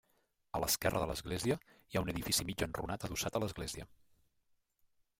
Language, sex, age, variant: Catalan, male, 30-39, Nord-Occidental